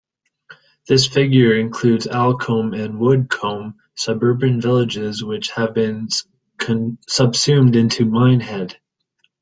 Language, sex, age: English, male, 30-39